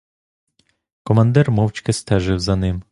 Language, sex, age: Ukrainian, male, 19-29